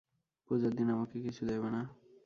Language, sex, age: Bengali, male, 19-29